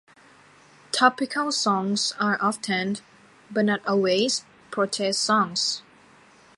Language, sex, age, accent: English, female, under 19, United States English